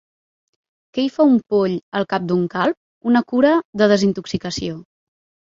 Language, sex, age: Catalan, female, 19-29